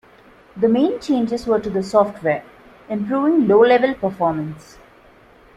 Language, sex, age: English, female, 30-39